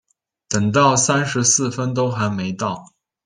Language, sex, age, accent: Chinese, male, 19-29, 出生地：山西省